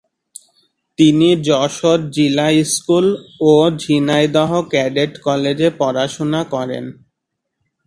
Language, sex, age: Bengali, male, 19-29